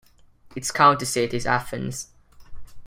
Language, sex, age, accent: English, male, under 19, England English